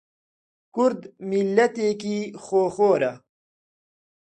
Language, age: Central Kurdish, 30-39